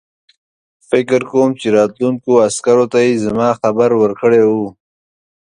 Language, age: Pashto, 30-39